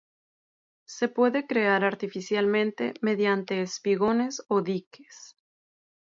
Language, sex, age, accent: Spanish, female, 30-39, México